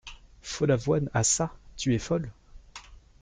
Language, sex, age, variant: French, male, 19-29, Français de métropole